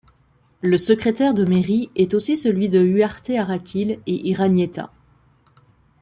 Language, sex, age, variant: French, female, 40-49, Français de métropole